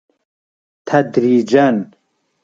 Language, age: Persian, 40-49